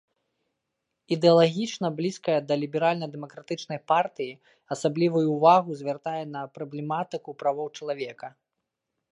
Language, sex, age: Belarusian, male, 30-39